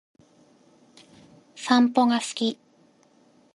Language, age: Japanese, 19-29